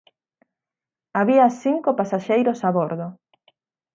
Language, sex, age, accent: Galician, female, 19-29, Atlántico (seseo e gheada); Normativo (estándar)